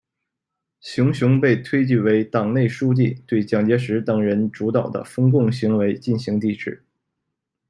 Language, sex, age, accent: Chinese, male, 19-29, 出生地：吉林省